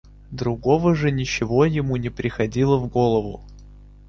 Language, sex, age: Russian, male, 19-29